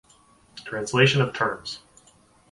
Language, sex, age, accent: English, male, 30-39, Canadian English